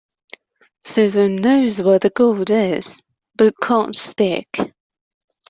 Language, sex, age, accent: English, female, 19-29, England English